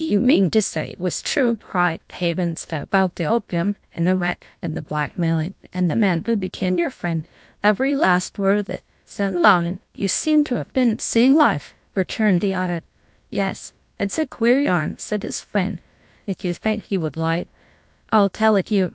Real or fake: fake